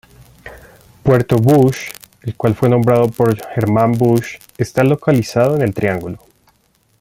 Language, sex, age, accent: Spanish, male, 30-39, Andino-Pacífico: Colombia, Perú, Ecuador, oeste de Bolivia y Venezuela andina